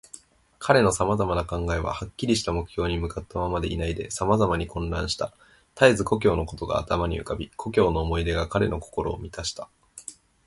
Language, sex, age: Japanese, male, under 19